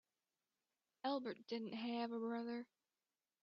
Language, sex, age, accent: English, female, 19-29, United States English